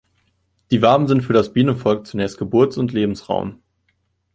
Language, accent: German, Deutschland Deutsch